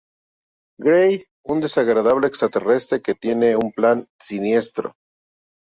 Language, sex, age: Spanish, male, 50-59